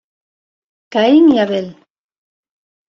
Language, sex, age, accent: Spanish, female, 40-49, España: Sur peninsular (Andalucia, Extremadura, Murcia)